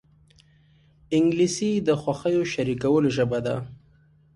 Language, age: Pashto, 19-29